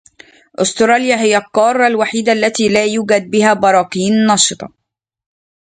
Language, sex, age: Arabic, female, 19-29